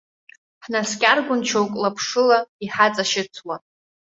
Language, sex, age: Abkhazian, female, under 19